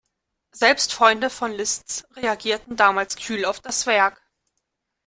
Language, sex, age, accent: German, female, 19-29, Deutschland Deutsch